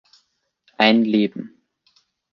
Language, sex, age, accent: German, male, 19-29, Österreichisches Deutsch